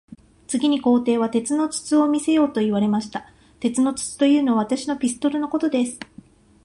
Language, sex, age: Japanese, female, 50-59